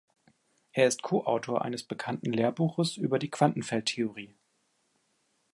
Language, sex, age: German, male, 19-29